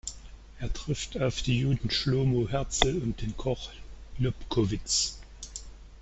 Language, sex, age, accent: German, male, 50-59, Deutschland Deutsch